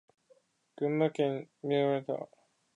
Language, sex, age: Japanese, male, 19-29